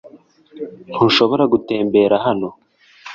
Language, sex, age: Kinyarwanda, male, 19-29